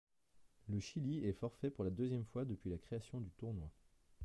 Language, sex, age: French, male, 30-39